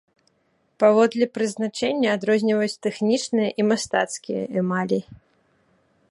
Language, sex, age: Belarusian, female, 30-39